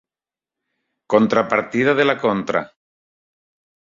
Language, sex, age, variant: Catalan, male, 30-39, Septentrional